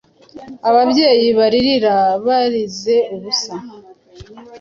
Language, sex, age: Kinyarwanda, female, 50-59